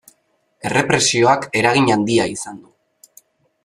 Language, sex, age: Basque, male, 19-29